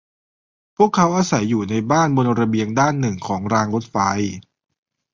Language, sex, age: Thai, male, 30-39